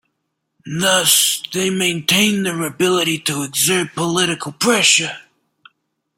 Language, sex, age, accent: English, male, 19-29, United States English